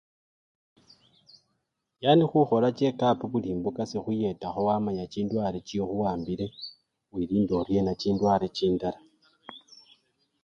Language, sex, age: Luyia, male, 19-29